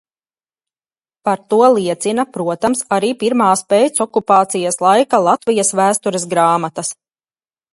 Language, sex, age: Latvian, female, 30-39